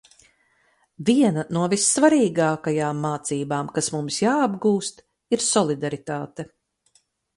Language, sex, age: Latvian, female, 50-59